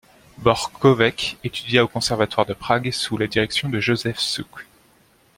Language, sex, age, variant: French, male, 19-29, Français de métropole